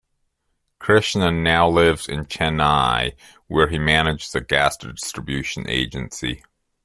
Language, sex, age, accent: English, male, 30-39, Canadian English